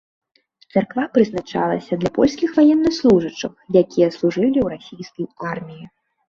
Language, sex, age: Belarusian, female, 19-29